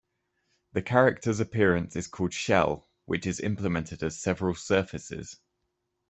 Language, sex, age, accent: English, male, 30-39, England English